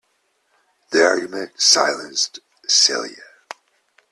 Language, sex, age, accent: English, male, 50-59, England English